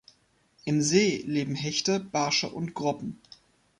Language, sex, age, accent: German, male, 19-29, Deutschland Deutsch